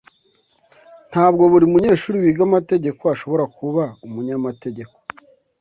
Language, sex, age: Kinyarwanda, male, 19-29